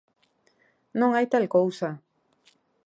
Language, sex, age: Galician, female, 40-49